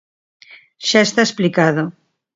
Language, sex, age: Galician, female, 60-69